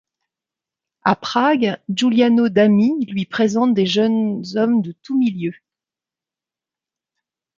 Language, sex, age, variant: French, female, 50-59, Français de métropole